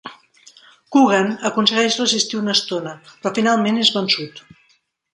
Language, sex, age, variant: Catalan, female, 40-49, Central